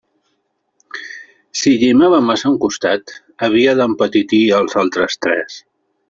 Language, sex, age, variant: Catalan, male, 40-49, Central